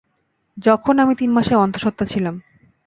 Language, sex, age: Bengali, female, 19-29